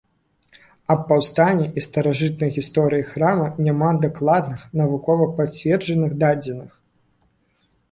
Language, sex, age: Belarusian, male, 19-29